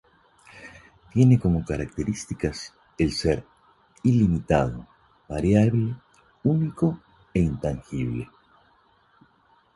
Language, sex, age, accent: Spanish, male, 50-59, Andino-Pacífico: Colombia, Perú, Ecuador, oeste de Bolivia y Venezuela andina